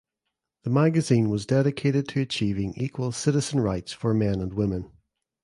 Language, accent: English, Northern Irish